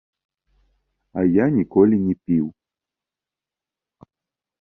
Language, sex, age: Belarusian, male, 30-39